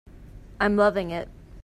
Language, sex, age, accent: English, female, 19-29, United States English